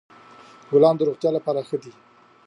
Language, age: Pashto, 19-29